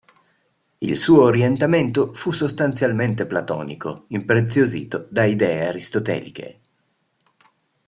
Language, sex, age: Italian, male, 40-49